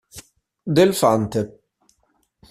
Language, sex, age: Italian, male, 19-29